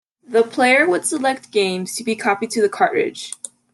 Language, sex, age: English, female, under 19